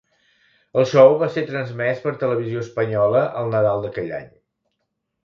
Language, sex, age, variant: Catalan, male, 60-69, Central